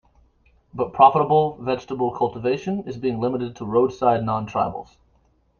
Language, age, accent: English, 19-29, United States English